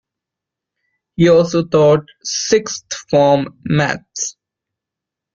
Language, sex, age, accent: English, male, 19-29, India and South Asia (India, Pakistan, Sri Lanka)